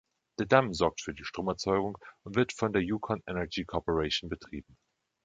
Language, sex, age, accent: German, male, 30-39, Deutschland Deutsch